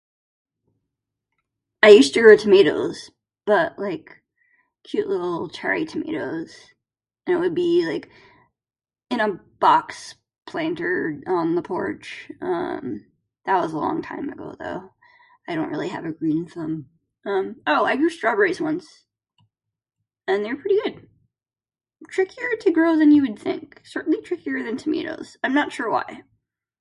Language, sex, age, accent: English, female, 30-39, United States English